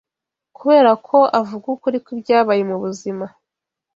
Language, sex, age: Kinyarwanda, female, 19-29